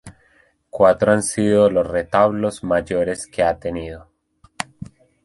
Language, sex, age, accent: Spanish, male, 19-29, Andino-Pacífico: Colombia, Perú, Ecuador, oeste de Bolivia y Venezuela andina